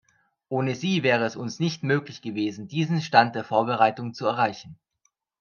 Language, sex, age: German, male, 19-29